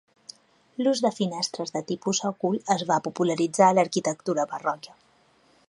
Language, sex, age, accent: Catalan, female, 30-39, balear; central